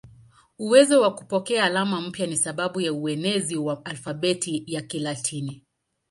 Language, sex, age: Swahili, female, 30-39